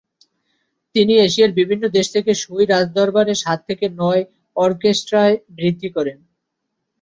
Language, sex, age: Bengali, male, 19-29